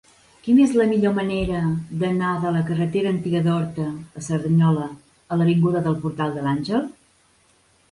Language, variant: Catalan, Central